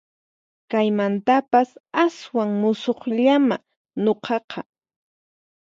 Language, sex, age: Puno Quechua, female, 19-29